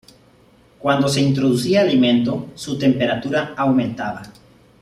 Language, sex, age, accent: Spanish, male, 30-39, México